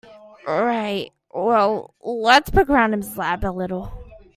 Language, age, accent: English, under 19, Australian English